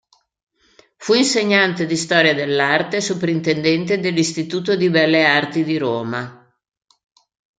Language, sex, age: Italian, female, 60-69